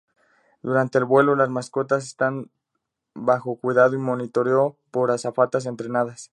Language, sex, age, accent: Spanish, male, 19-29, México